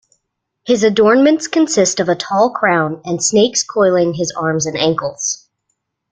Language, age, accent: English, 19-29, United States English